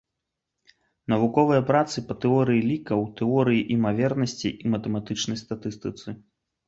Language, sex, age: Belarusian, male, 19-29